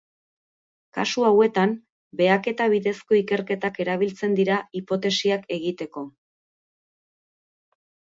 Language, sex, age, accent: Basque, female, 30-39, Erdialdekoa edo Nafarra (Gipuzkoa, Nafarroa)